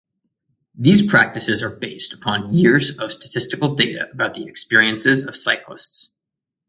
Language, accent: English, United States English